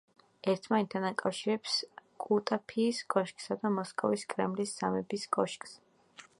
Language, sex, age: Georgian, female, 19-29